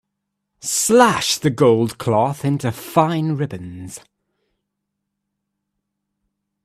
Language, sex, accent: English, male, England English